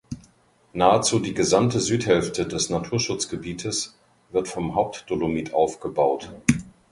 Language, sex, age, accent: German, male, 50-59, Deutschland Deutsch